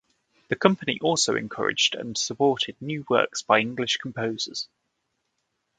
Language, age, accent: English, 19-29, England English